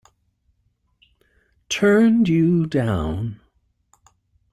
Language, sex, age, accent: English, male, 60-69, United States English